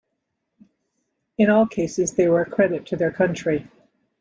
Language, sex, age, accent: English, female, 60-69, United States English